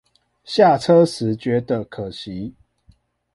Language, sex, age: Chinese, male, 19-29